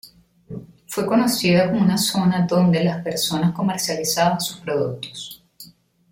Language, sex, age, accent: Spanish, female, 40-49, Caribe: Cuba, Venezuela, Puerto Rico, República Dominicana, Panamá, Colombia caribeña, México caribeño, Costa del golfo de México